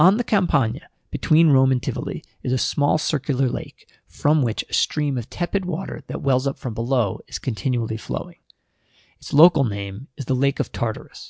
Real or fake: real